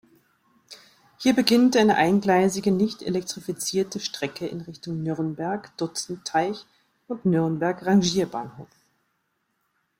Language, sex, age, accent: German, female, 40-49, Deutschland Deutsch